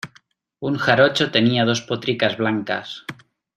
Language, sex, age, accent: Spanish, male, 30-39, España: Norte peninsular (Asturias, Castilla y León, Cantabria, País Vasco, Navarra, Aragón, La Rioja, Guadalajara, Cuenca)